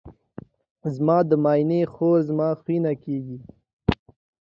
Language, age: Pashto, 19-29